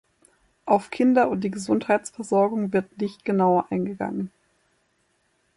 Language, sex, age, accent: German, female, 19-29, Deutschland Deutsch